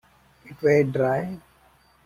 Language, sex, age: English, male, 19-29